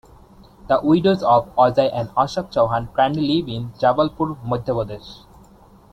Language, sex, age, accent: English, male, 19-29, India and South Asia (India, Pakistan, Sri Lanka)